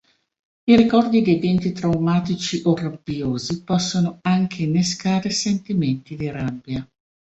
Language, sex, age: Italian, female, 50-59